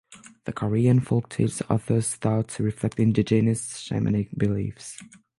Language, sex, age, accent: English, male, under 19, french accent